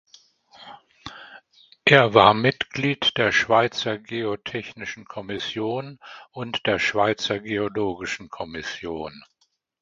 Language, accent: German, Deutschland Deutsch